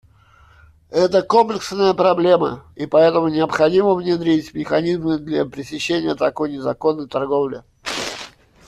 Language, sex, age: Russian, male, 40-49